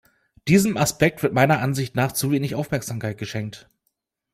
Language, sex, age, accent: German, male, 30-39, Deutschland Deutsch